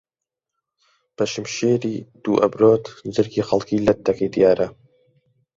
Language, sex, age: Central Kurdish, male, under 19